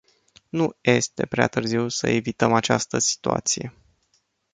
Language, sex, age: Romanian, male, 19-29